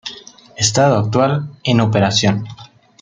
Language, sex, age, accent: Spanish, male, 19-29, México